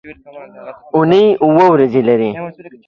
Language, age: Pashto, under 19